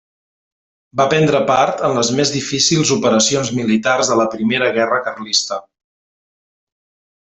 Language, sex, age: Catalan, male, 40-49